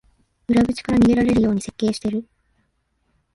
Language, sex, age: Japanese, female, 19-29